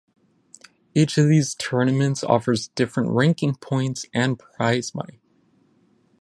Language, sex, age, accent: English, male, 19-29, United States English